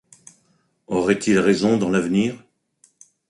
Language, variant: French, Français de métropole